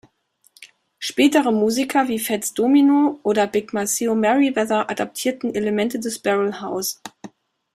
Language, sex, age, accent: German, female, 40-49, Deutschland Deutsch